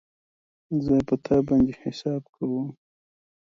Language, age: Pashto, 19-29